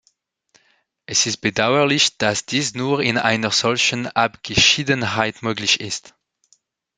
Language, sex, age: German, male, 19-29